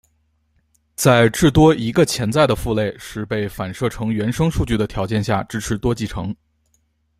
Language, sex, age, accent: Chinese, male, 19-29, 出生地：河北省